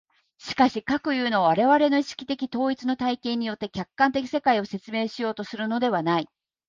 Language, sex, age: Japanese, female, 40-49